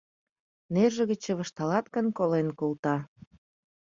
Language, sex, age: Mari, female, 30-39